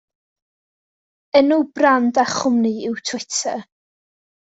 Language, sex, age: Welsh, female, under 19